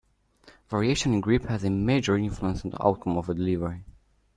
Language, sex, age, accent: English, male, 19-29, United States English